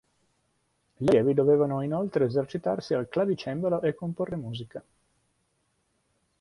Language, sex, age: Italian, male, 50-59